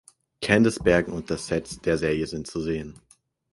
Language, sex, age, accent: German, male, under 19, Deutschland Deutsch